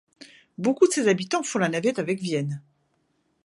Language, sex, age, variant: French, female, 50-59, Français de métropole